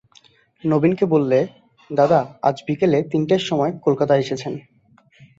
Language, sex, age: Bengali, male, 19-29